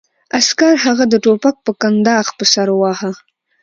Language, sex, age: Pashto, female, 19-29